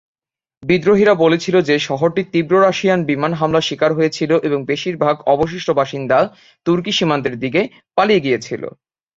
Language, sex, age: Bengali, male, 19-29